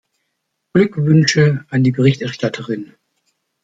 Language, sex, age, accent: German, male, 60-69, Deutschland Deutsch